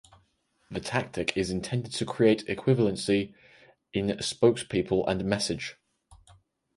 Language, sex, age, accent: English, male, under 19, England English